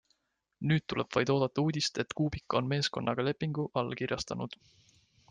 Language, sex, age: Estonian, male, 19-29